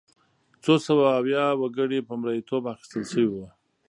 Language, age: Pashto, 40-49